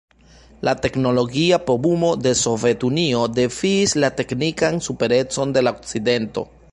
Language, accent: Esperanto, Internacia